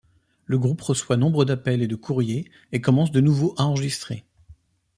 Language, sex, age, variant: French, male, 40-49, Français de métropole